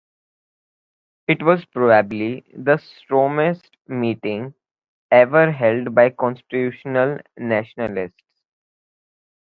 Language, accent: English, India and South Asia (India, Pakistan, Sri Lanka)